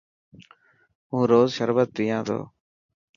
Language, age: Dhatki, 19-29